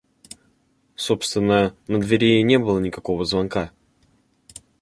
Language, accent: Russian, Русский